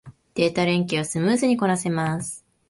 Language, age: Japanese, 19-29